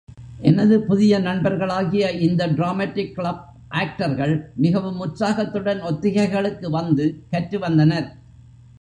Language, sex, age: Tamil, male, 70-79